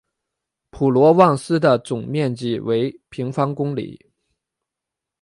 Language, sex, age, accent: Chinese, male, 30-39, 出生地：北京市